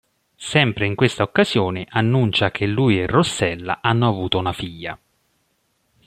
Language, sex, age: Italian, male, 40-49